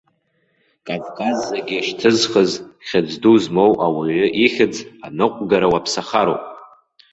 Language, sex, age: Abkhazian, male, under 19